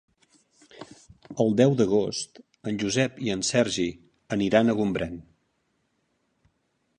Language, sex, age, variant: Catalan, male, 60-69, Central